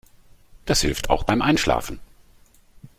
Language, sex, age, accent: German, male, 50-59, Deutschland Deutsch